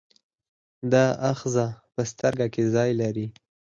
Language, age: Pashto, under 19